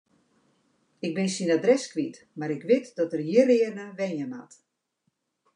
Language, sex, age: Western Frisian, female, 50-59